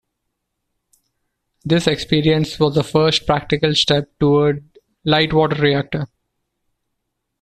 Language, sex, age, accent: English, male, 40-49, India and South Asia (India, Pakistan, Sri Lanka)